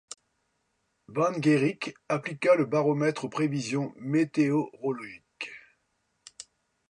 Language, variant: French, Français de métropole